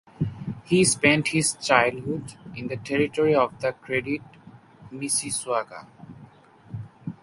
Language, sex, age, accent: English, male, under 19, India and South Asia (India, Pakistan, Sri Lanka)